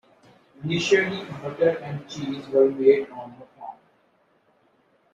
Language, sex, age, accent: English, male, 30-39, England English